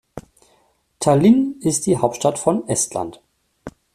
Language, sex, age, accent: German, male, 30-39, Deutschland Deutsch